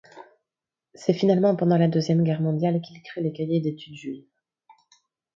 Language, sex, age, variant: French, female, 30-39, Français de métropole